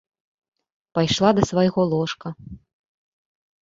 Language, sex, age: Belarusian, female, 30-39